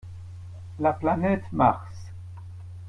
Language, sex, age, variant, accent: French, male, 70-79, Français d'Europe, Français de Belgique